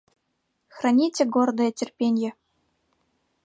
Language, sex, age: Mari, female, 19-29